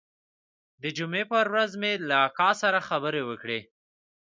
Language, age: Pashto, 19-29